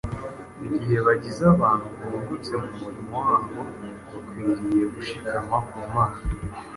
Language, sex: Kinyarwanda, male